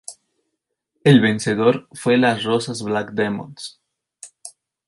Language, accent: Spanish, México